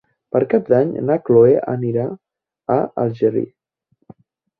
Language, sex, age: Catalan, male, 19-29